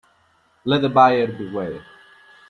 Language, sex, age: English, male, 19-29